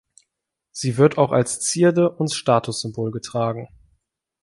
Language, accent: German, Deutschland Deutsch